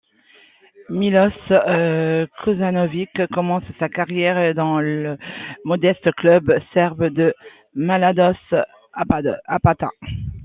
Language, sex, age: French, female, 40-49